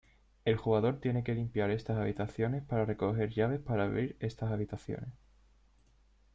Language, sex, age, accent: Spanish, male, 19-29, España: Sur peninsular (Andalucia, Extremadura, Murcia)